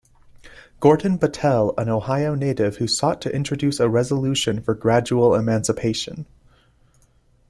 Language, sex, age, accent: English, male, 19-29, United States English